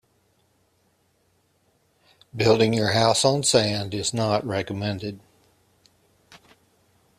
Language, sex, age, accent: English, male, 50-59, United States English